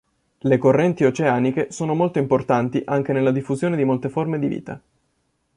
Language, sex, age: Italian, male, 19-29